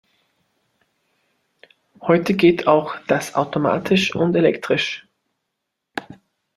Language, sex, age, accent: German, male, 19-29, Österreichisches Deutsch